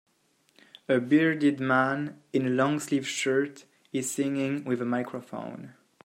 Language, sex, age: English, male, 19-29